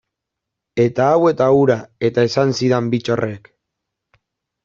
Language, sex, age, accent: Basque, male, 19-29, Mendebalekoa (Araba, Bizkaia, Gipuzkoako mendebaleko herri batzuk)